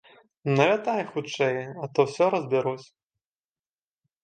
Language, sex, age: Belarusian, male, 19-29